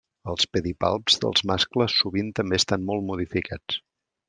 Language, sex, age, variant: Catalan, male, 40-49, Central